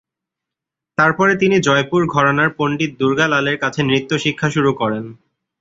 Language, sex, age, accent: Bengali, male, 19-29, Bangladeshi